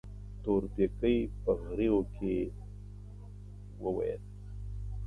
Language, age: Pashto, 40-49